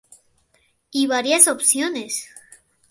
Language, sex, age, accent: Spanish, male, under 19, Andino-Pacífico: Colombia, Perú, Ecuador, oeste de Bolivia y Venezuela andina